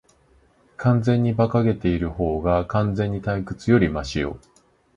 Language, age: Japanese, 19-29